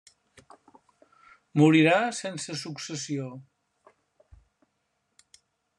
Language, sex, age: Catalan, male, 70-79